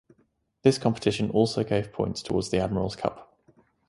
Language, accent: English, England English